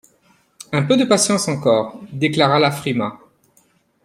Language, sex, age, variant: French, male, 40-49, Français de métropole